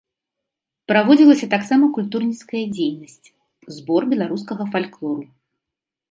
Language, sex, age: Belarusian, female, 30-39